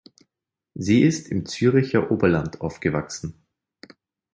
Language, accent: German, Österreichisches Deutsch